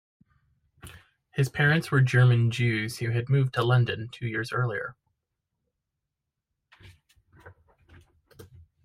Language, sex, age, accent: English, male, 30-39, United States English